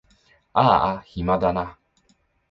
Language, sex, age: Japanese, male, 19-29